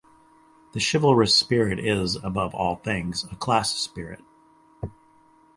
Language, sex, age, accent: English, male, 50-59, United States English